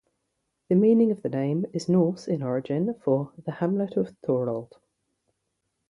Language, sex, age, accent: English, female, 30-39, England English; yorkshire